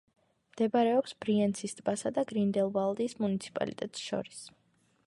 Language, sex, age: Georgian, female, 19-29